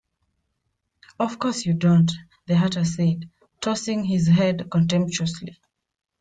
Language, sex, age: English, female, 19-29